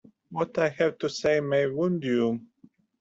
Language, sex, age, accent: English, male, 40-49, Australian English